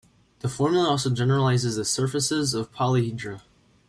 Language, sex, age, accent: English, male, under 19, United States English